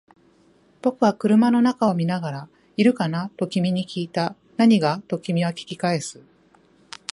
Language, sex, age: Japanese, female, 40-49